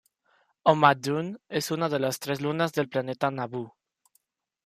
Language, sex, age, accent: Spanish, male, under 19, México